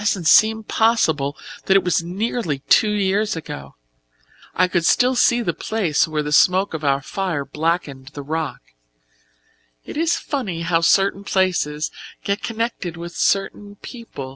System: none